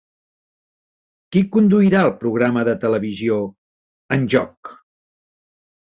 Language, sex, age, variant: Catalan, male, 60-69, Central